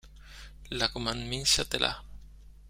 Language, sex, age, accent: Spanish, male, 40-49, España: Sur peninsular (Andalucia, Extremadura, Murcia)